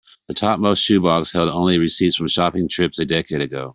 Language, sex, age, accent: English, male, 50-59, United States English